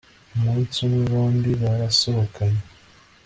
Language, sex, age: Kinyarwanda, male, 19-29